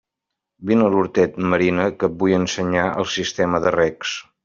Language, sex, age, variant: Catalan, male, 50-59, Central